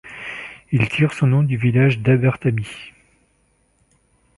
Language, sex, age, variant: French, male, 40-49, Français de métropole